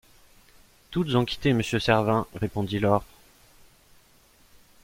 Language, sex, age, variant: French, male, 19-29, Français de métropole